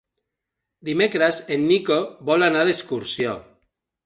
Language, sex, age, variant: Catalan, male, 50-59, Central